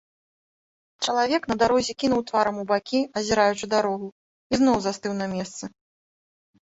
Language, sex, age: Belarusian, female, 40-49